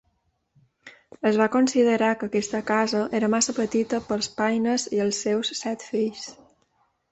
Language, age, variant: Catalan, 30-39, Balear